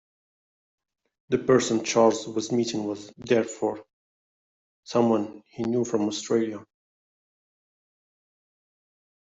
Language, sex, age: English, male, 30-39